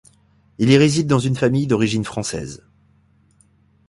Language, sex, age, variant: French, male, 40-49, Français de métropole